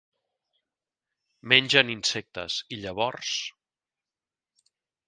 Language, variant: Catalan, Central